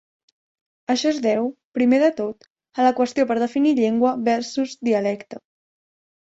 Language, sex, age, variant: Catalan, female, under 19, Central